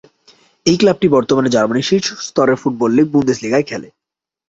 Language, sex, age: Bengali, male, 19-29